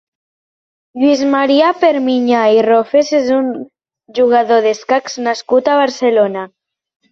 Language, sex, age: Catalan, male, under 19